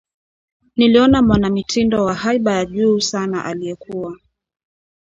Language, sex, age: Swahili, female, 30-39